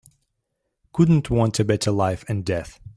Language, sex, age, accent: English, male, 30-39, New Zealand English